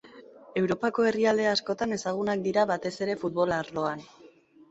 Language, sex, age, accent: Basque, female, 19-29, Mendebalekoa (Araba, Bizkaia, Gipuzkoako mendebaleko herri batzuk)